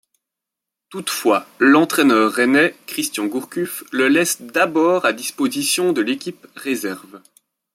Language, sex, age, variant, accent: French, male, 30-39, Français d'Europe, Français de Belgique